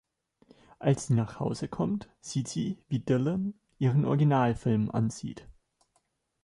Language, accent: German, Deutschland Deutsch